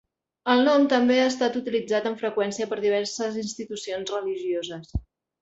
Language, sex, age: Catalan, female, 40-49